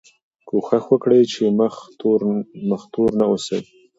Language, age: Pashto, 19-29